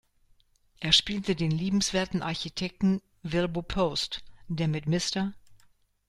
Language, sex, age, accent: German, female, 60-69, Deutschland Deutsch